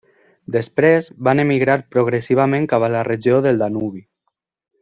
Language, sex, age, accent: Catalan, male, 19-29, valencià